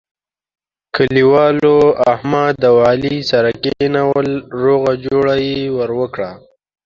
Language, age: Pashto, 19-29